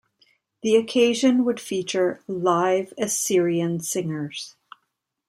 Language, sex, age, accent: English, female, 30-39, Canadian English